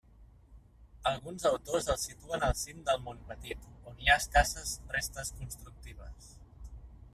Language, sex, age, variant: Catalan, male, 30-39, Central